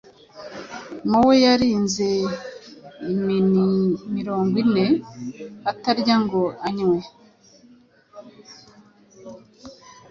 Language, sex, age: Kinyarwanda, female, 19-29